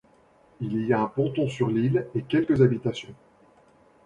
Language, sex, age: French, male, 50-59